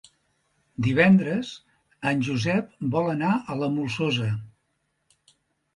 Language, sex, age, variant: Catalan, male, 70-79, Central